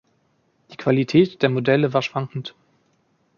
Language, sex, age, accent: German, male, 30-39, Deutschland Deutsch